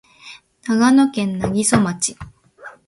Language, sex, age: Japanese, female, under 19